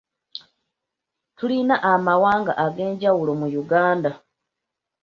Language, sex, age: Ganda, female, 19-29